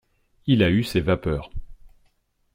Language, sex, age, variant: French, male, 40-49, Français de métropole